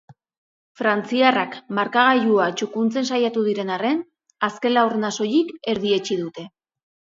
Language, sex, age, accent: Basque, female, 40-49, Erdialdekoa edo Nafarra (Gipuzkoa, Nafarroa)